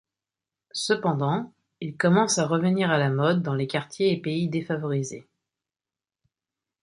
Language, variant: French, Français de métropole